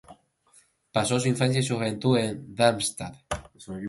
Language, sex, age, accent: Spanish, male, 19-29, España: Islas Canarias